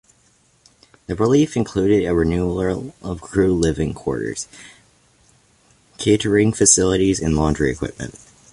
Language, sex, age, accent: English, male, under 19, United States English